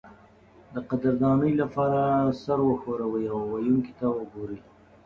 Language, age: Pashto, 19-29